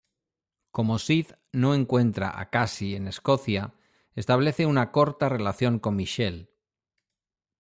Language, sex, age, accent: Spanish, male, 50-59, España: Norte peninsular (Asturias, Castilla y León, Cantabria, País Vasco, Navarra, Aragón, La Rioja, Guadalajara, Cuenca)